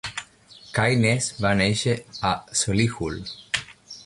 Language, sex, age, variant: Catalan, male, 19-29, Nord-Occidental